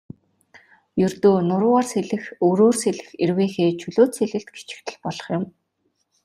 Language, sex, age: Mongolian, female, 19-29